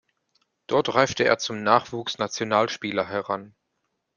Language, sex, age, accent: German, male, 19-29, Deutschland Deutsch